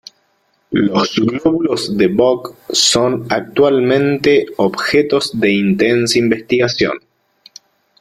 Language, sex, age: Spanish, male, 30-39